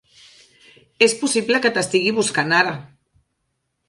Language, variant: Catalan, Central